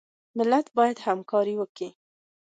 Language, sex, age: Pashto, female, 19-29